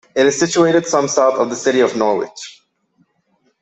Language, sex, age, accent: English, male, 19-29, England English